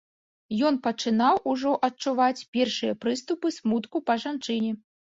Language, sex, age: Belarusian, female, 30-39